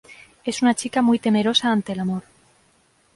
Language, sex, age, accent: Spanish, female, 30-39, España: Centro-Sur peninsular (Madrid, Toledo, Castilla-La Mancha)